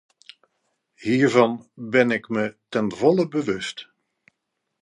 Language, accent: Dutch, Nederlands Nederlands